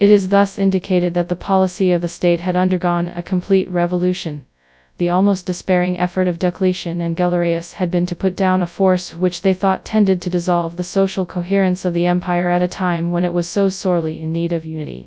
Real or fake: fake